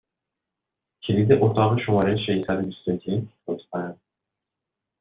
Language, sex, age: Persian, male, 19-29